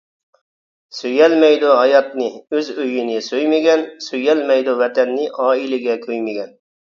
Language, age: Uyghur, 40-49